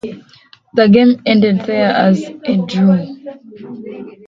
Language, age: English, 19-29